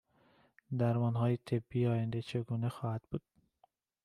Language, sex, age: Persian, male, 19-29